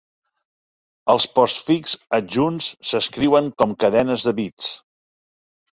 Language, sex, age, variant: Catalan, male, 60-69, Central